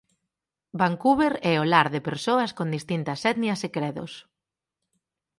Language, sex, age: Galician, female, 30-39